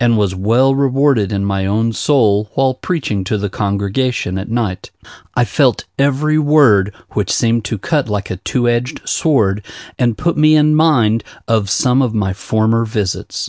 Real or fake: real